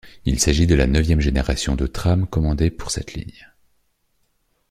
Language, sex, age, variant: French, male, 30-39, Français de métropole